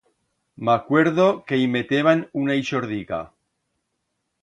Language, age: Aragonese, 50-59